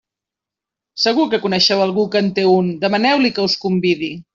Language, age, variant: Catalan, 40-49, Central